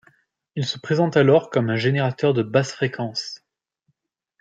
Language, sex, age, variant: French, male, 19-29, Français de métropole